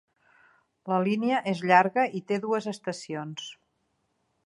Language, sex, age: Catalan, female, 50-59